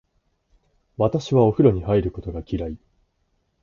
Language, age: Japanese, 19-29